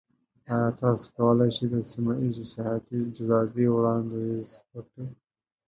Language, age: Pashto, 19-29